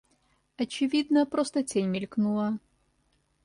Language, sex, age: Russian, female, 30-39